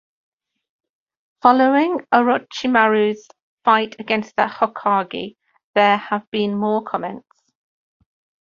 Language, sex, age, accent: English, female, 50-59, England English